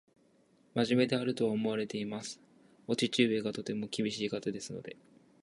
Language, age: Japanese, 19-29